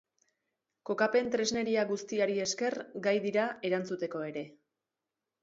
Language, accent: Basque, Erdialdekoa edo Nafarra (Gipuzkoa, Nafarroa)